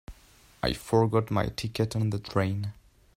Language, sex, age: English, male, 19-29